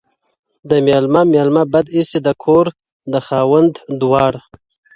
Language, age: Pashto, 19-29